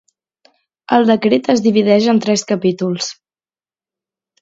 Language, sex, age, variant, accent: Catalan, female, 19-29, Central, central